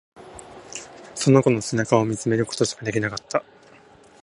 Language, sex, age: Japanese, male, 19-29